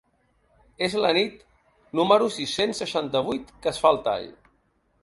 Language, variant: Catalan, Central